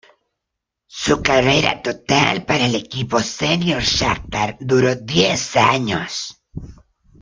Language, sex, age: Spanish, male, 19-29